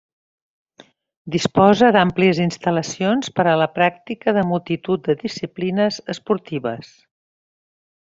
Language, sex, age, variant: Catalan, female, 60-69, Central